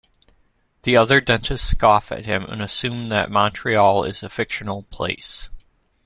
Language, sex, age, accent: English, male, 30-39, United States English